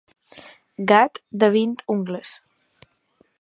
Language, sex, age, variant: Catalan, female, 19-29, Balear